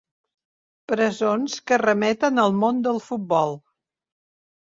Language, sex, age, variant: Catalan, female, 60-69, Central